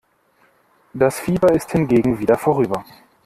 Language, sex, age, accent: German, male, 30-39, Deutschland Deutsch